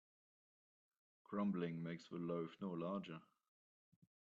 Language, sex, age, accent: English, male, 19-29, Australian English